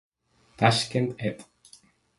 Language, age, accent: Spanish, 19-29, España: Islas Canarias